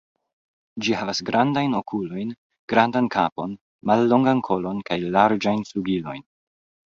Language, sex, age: Esperanto, male, 19-29